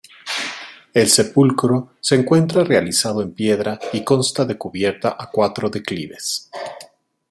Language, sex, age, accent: Spanish, male, 40-49, Andino-Pacífico: Colombia, Perú, Ecuador, oeste de Bolivia y Venezuela andina